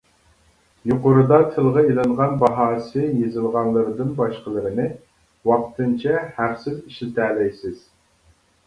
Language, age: Uyghur, 40-49